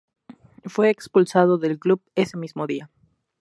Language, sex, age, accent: Spanish, female, 19-29, México